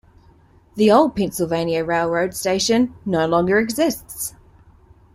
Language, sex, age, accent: English, female, 30-39, New Zealand English